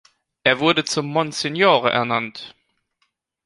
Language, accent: German, Deutschland Deutsch